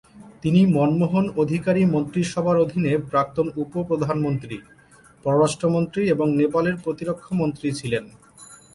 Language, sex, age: Bengali, male, 30-39